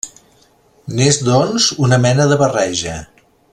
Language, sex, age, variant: Catalan, male, 60-69, Central